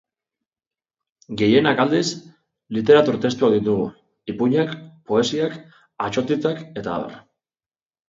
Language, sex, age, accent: Basque, male, 30-39, Mendebalekoa (Araba, Bizkaia, Gipuzkoako mendebaleko herri batzuk)